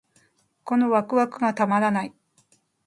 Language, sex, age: Japanese, female, 50-59